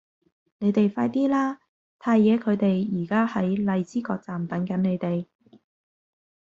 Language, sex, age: Cantonese, female, 30-39